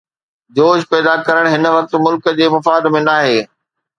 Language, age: Sindhi, 40-49